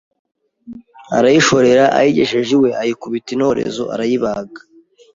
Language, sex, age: Kinyarwanda, male, 19-29